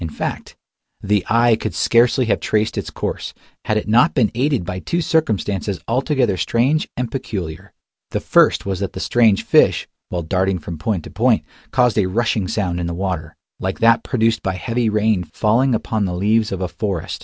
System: none